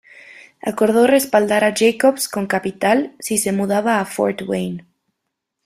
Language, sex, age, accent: Spanish, female, 19-29, México